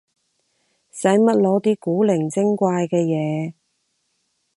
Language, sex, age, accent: Cantonese, female, 30-39, 广州音